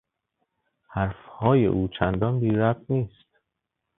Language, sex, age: Persian, male, 19-29